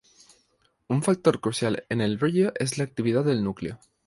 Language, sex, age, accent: Spanish, male, 19-29, España: Islas Canarias